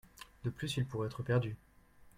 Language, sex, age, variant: French, male, 30-39, Français de métropole